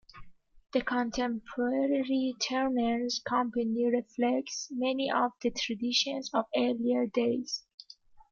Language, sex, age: English, female, 19-29